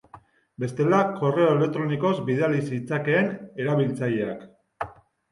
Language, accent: Basque, Mendebalekoa (Araba, Bizkaia, Gipuzkoako mendebaleko herri batzuk)